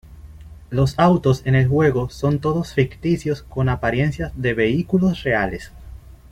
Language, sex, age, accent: Spanish, male, 19-29, Caribe: Cuba, Venezuela, Puerto Rico, República Dominicana, Panamá, Colombia caribeña, México caribeño, Costa del golfo de México